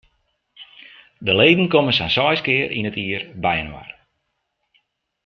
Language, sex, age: Western Frisian, male, 50-59